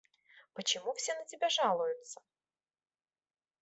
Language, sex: Russian, female